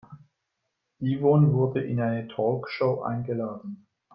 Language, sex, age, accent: German, male, 50-59, Schweizerdeutsch